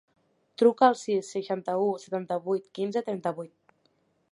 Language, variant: Catalan, Septentrional